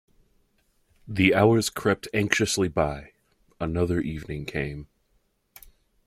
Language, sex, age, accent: English, male, 19-29, United States English